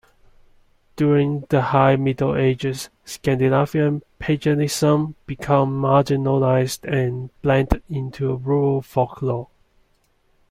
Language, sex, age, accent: English, male, 30-39, Hong Kong English